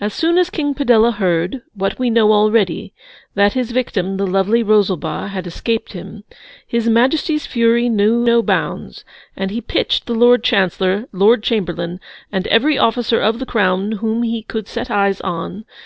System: none